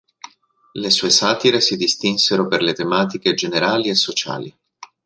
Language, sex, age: Italian, male, 30-39